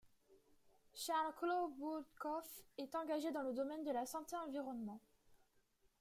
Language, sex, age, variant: French, female, under 19, Français de métropole